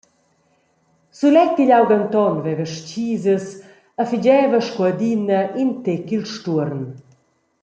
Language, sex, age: Romansh, female, 40-49